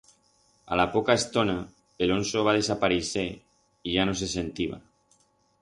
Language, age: Aragonese, 40-49